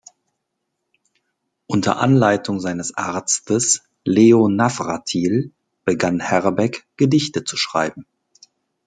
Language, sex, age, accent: German, male, 40-49, Deutschland Deutsch